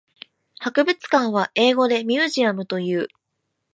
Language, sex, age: Japanese, female, 19-29